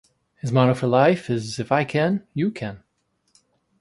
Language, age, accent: English, 40-49, United States English